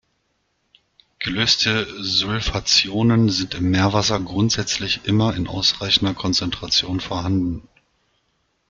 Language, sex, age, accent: German, male, 40-49, Deutschland Deutsch